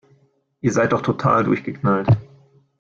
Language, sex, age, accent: German, male, 19-29, Deutschland Deutsch